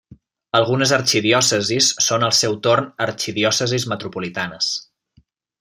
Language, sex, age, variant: Catalan, male, 19-29, Central